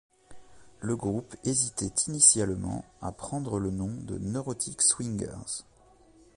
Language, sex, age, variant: French, male, 40-49, Français de métropole